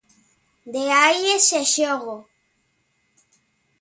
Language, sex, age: Galician, male, 50-59